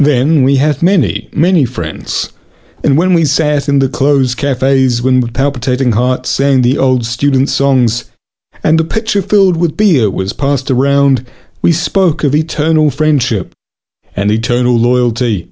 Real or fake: real